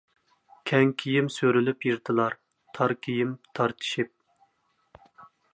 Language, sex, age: Uyghur, male, 19-29